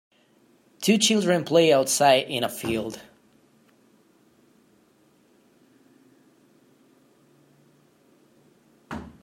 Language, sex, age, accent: English, male, 19-29, United States English